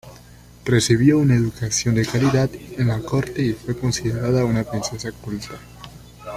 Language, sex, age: Spanish, male, 19-29